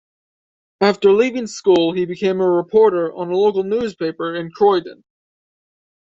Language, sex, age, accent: English, male, 19-29, United States English